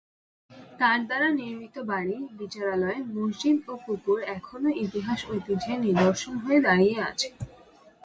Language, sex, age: Bengali, female, under 19